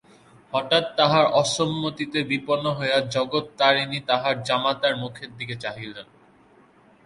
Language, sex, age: Bengali, male, under 19